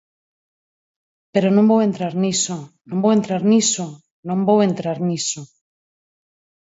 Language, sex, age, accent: Galician, female, 50-59, Normativo (estándar)